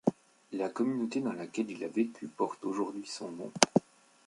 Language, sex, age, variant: French, male, 30-39, Français de métropole